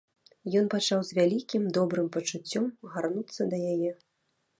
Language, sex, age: Belarusian, female, 30-39